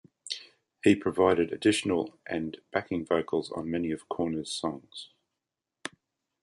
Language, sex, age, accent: English, male, 50-59, Australian English